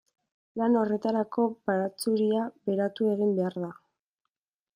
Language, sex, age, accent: Basque, female, 19-29, Mendebalekoa (Araba, Bizkaia, Gipuzkoako mendebaleko herri batzuk)